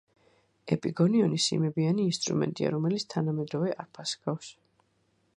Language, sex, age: Georgian, female, 40-49